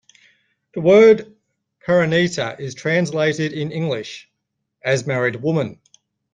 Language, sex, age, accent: English, male, 40-49, Australian English